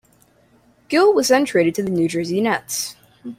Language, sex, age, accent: English, female, under 19, United States English